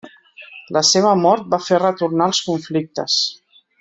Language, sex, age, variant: Catalan, female, 40-49, Central